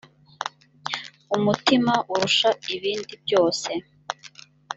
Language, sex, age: Kinyarwanda, female, 30-39